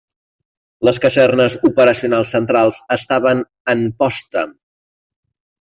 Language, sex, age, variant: Catalan, male, 40-49, Central